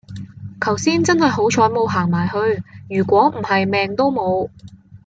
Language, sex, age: Cantonese, female, 19-29